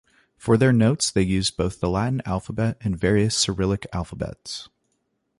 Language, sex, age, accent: English, male, 19-29, United States English